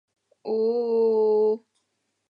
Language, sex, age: Japanese, female, 19-29